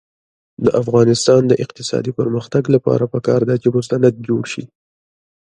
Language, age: Pashto, 19-29